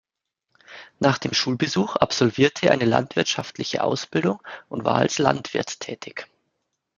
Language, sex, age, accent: German, male, 30-39, Deutschland Deutsch